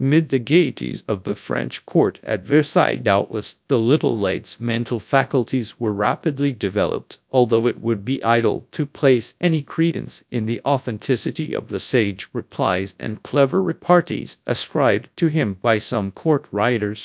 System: TTS, GradTTS